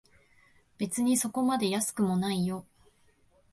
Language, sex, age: Japanese, female, 19-29